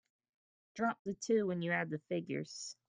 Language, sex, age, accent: English, female, 19-29, United States English